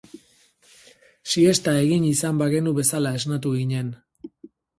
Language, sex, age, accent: Basque, male, 30-39, Mendebalekoa (Araba, Bizkaia, Gipuzkoako mendebaleko herri batzuk)